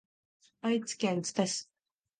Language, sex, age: Japanese, female, 19-29